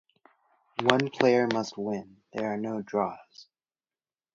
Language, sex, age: English, male, 19-29